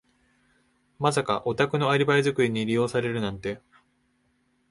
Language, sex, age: Japanese, male, 19-29